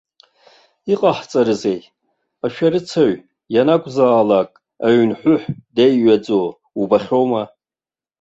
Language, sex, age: Abkhazian, male, 60-69